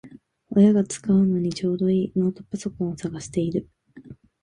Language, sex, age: Japanese, female, 19-29